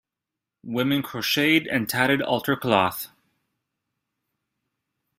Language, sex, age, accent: English, male, 30-39, United States English